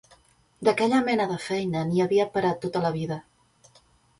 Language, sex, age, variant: Catalan, female, 30-39, Central